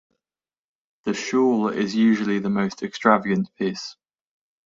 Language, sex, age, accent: English, male, 19-29, England English